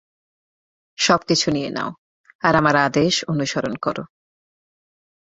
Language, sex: Bengali, female